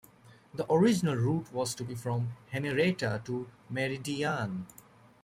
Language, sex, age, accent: English, male, 19-29, United States English